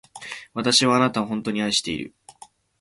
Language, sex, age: Japanese, male, 19-29